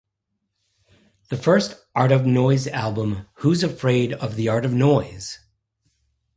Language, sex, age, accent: English, male, 60-69, United States English